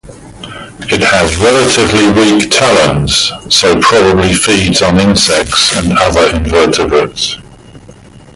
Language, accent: English, England English